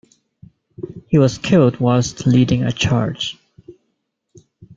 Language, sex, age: English, male, 30-39